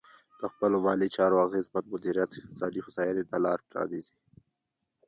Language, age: Pashto, 19-29